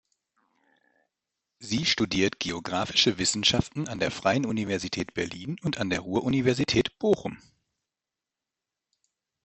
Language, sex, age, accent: German, male, 30-39, Deutschland Deutsch